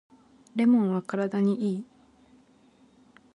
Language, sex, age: Japanese, female, 19-29